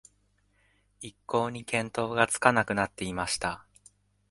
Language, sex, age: Japanese, male, 19-29